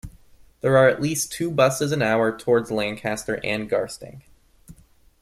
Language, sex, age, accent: English, male, 19-29, United States English